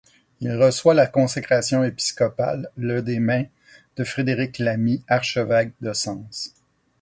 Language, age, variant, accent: French, 50-59, Français d'Amérique du Nord, Français du Canada